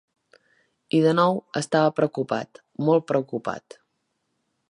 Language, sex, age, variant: Catalan, female, 40-49, Central